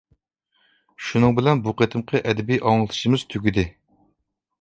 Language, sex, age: Uyghur, male, 40-49